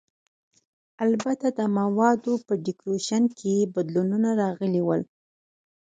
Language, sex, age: Pashto, female, 30-39